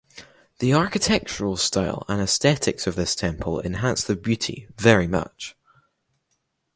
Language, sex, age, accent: English, male, under 19, Scottish English